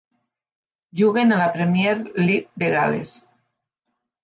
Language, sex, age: Catalan, female, 50-59